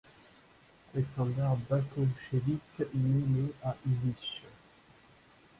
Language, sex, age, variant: French, male, 19-29, Français de métropole